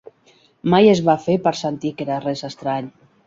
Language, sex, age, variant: Catalan, female, 50-59, Central